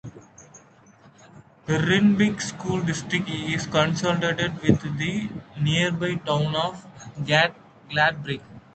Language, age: English, 19-29